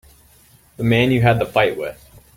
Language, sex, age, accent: English, male, 19-29, United States English